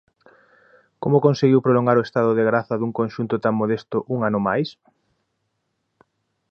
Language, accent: Galician, Oriental (común en zona oriental)